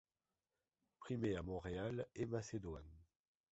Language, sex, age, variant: French, male, 30-39, Français de métropole